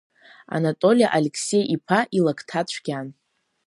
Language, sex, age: Abkhazian, female, under 19